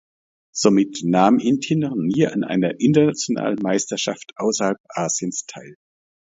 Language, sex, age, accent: German, male, 50-59, Deutschland Deutsch